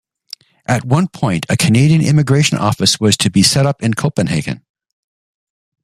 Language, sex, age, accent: English, male, 60-69, Canadian English